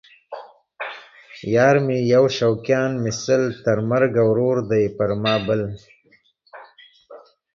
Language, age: Pashto, 30-39